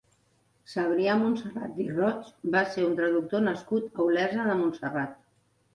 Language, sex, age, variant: Catalan, female, 60-69, Central